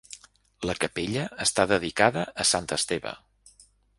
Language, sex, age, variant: Catalan, male, 50-59, Central